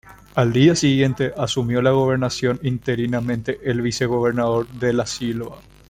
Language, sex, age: Spanish, male, 19-29